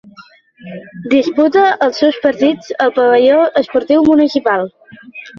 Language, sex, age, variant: Catalan, male, 30-39, Central